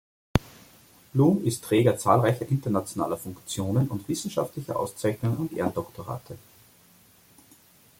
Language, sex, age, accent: German, male, 30-39, Österreichisches Deutsch